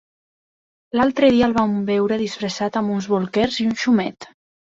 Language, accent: Catalan, valencià